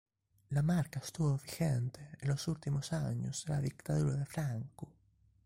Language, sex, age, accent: Spanish, male, 19-29, España: Sur peninsular (Andalucia, Extremadura, Murcia)